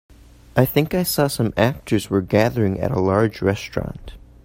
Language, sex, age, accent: English, male, under 19, United States English